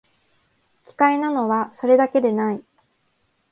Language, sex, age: Japanese, female, 19-29